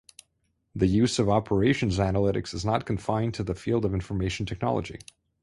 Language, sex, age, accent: English, male, 30-39, United States English